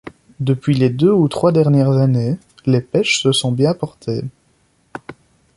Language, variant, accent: French, Français d'Europe, Français de Belgique